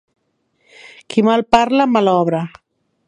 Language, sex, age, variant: Catalan, female, 40-49, Central